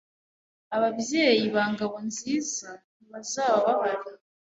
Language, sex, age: Kinyarwanda, female, 19-29